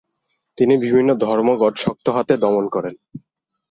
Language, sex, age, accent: Bengali, male, 19-29, প্রমিত; চলিত